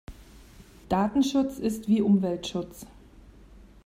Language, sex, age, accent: German, female, 40-49, Deutschland Deutsch